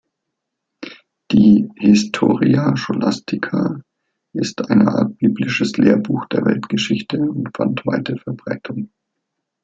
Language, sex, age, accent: German, male, 40-49, Deutschland Deutsch